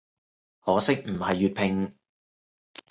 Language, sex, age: Cantonese, male, 19-29